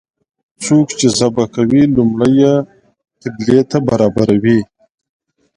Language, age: Pashto, 30-39